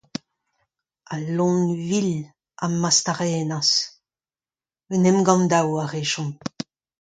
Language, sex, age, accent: Breton, female, 40-49, Kerneveg